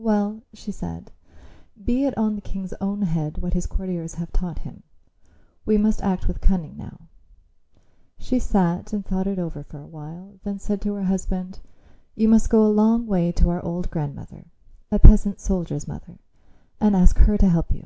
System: none